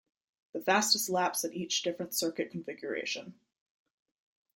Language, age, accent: English, 19-29, United States English